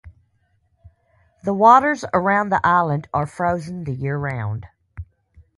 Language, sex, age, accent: English, female, 40-49, United States English